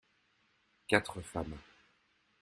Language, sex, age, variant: French, male, 40-49, Français de métropole